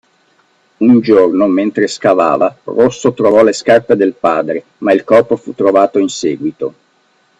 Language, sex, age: Italian, male, 40-49